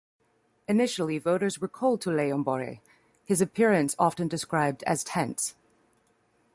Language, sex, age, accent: English, female, 30-39, United States English